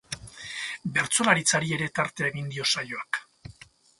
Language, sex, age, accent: Basque, male, 60-69, Mendebalekoa (Araba, Bizkaia, Gipuzkoako mendebaleko herri batzuk)